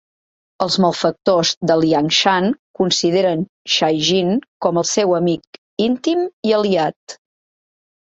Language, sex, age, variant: Catalan, female, 40-49, Central